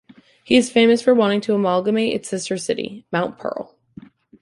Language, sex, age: English, female, 19-29